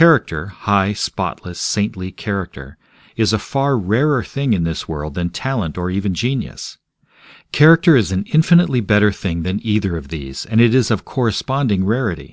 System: none